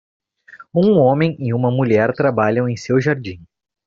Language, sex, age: Portuguese, male, 19-29